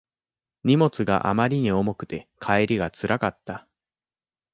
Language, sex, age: Japanese, male, 19-29